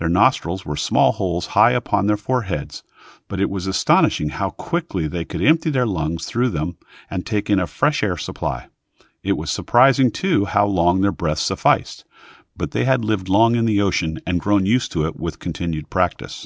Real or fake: real